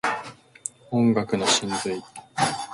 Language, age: Japanese, 19-29